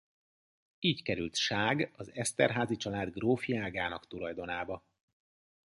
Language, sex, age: Hungarian, male, 40-49